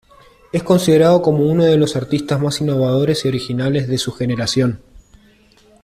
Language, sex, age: Spanish, male, 30-39